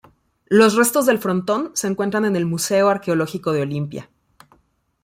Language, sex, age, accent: Spanish, female, 40-49, México